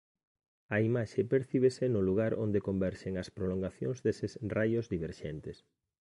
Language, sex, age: Galician, male, 40-49